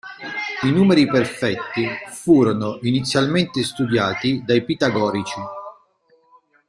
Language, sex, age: Italian, male, 40-49